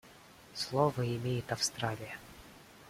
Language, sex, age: Russian, male, 19-29